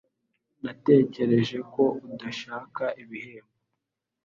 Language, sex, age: Kinyarwanda, male, under 19